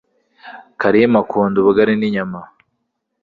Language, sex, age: Kinyarwanda, male, 19-29